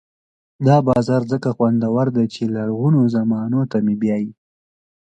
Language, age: Pashto, 19-29